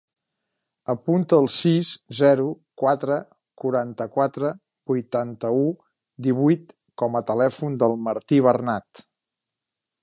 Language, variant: Catalan, Central